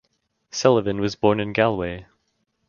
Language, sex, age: English, male, under 19